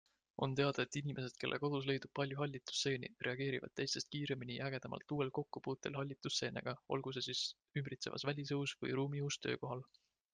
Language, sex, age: Estonian, male, 19-29